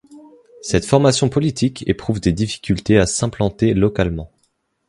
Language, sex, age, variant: French, male, 19-29, Français de métropole